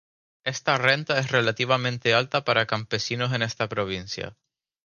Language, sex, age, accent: Spanish, male, 19-29, España: Islas Canarias